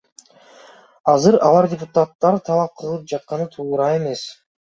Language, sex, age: Kyrgyz, male, under 19